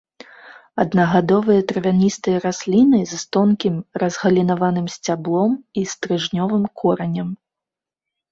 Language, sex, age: Belarusian, female, 30-39